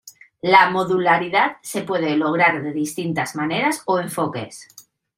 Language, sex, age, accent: Spanish, female, 30-39, España: Centro-Sur peninsular (Madrid, Toledo, Castilla-La Mancha)